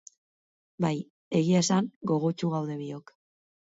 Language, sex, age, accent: Basque, female, 19-29, Mendebalekoa (Araba, Bizkaia, Gipuzkoako mendebaleko herri batzuk)